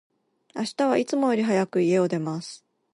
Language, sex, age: Japanese, female, 40-49